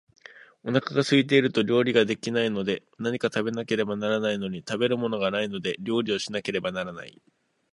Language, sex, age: Japanese, male, 19-29